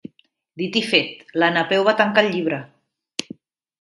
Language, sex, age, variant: Catalan, female, 40-49, Central